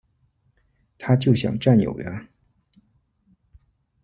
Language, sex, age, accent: Chinese, male, 40-49, 出生地：河南省